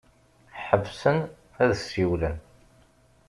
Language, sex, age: Kabyle, male, 40-49